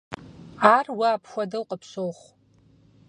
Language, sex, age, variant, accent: Kabardian, female, 30-39, Адыгэбзэ (Къэбэрдей, Кирил, псоми зэдай), Джылэхъстэней (Gilahsteney)